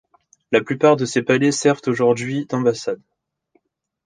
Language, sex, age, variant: French, male, 19-29, Français de métropole